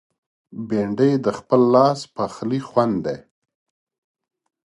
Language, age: Pashto, 40-49